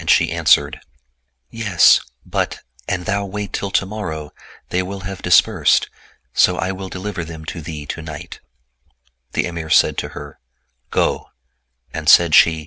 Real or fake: real